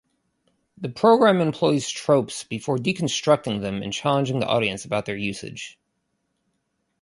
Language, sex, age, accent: English, male, 30-39, United States English